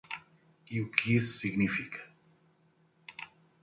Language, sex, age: Portuguese, male, 50-59